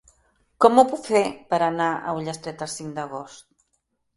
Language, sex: Catalan, female